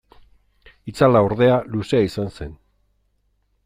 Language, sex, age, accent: Basque, male, 50-59, Erdialdekoa edo Nafarra (Gipuzkoa, Nafarroa)